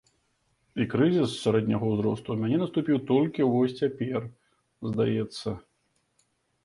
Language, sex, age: Belarusian, male, 30-39